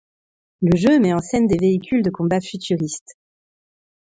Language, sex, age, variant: French, female, 30-39, Français de métropole